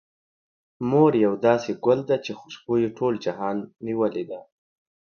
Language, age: Pashto, 19-29